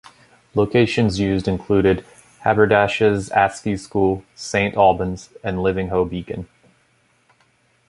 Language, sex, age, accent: English, male, 30-39, United States English